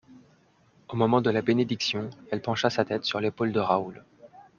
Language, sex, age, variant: French, male, 19-29, Français de métropole